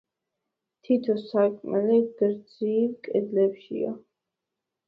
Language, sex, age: Georgian, female, under 19